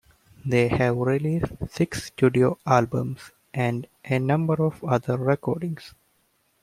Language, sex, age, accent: English, male, 19-29, United States English